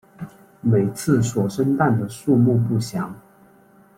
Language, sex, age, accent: Chinese, male, 19-29, 出生地：四川省